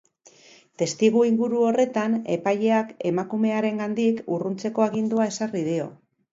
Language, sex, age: Basque, female, 50-59